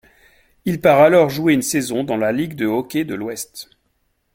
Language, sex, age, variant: French, male, 40-49, Français de métropole